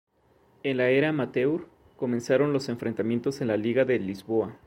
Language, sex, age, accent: Spanish, male, 30-39, México